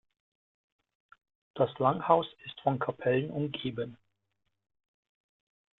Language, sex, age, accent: German, male, 40-49, Deutschland Deutsch